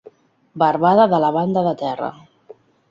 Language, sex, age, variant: Catalan, female, 50-59, Central